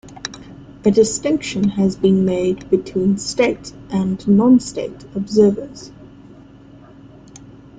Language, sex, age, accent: English, female, 19-29, Southern African (South Africa, Zimbabwe, Namibia)